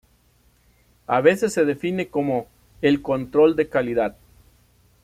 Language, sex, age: Spanish, male, 40-49